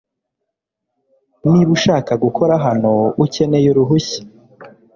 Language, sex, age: Kinyarwanda, male, 19-29